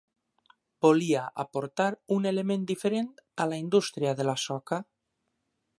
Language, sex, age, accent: Catalan, male, 19-29, valencià